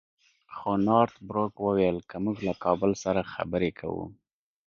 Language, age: Pashto, 30-39